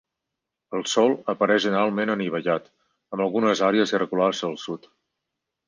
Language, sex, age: Catalan, male, 40-49